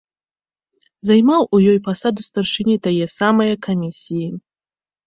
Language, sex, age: Belarusian, female, 19-29